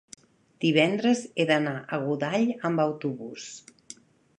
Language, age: Catalan, 50-59